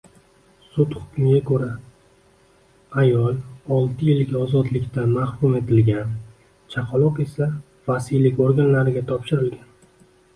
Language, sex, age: Uzbek, male, 19-29